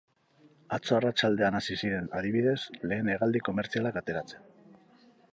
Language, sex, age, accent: Basque, male, 50-59, Mendebalekoa (Araba, Bizkaia, Gipuzkoako mendebaleko herri batzuk)